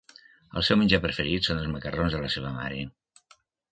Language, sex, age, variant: Catalan, male, 60-69, Nord-Occidental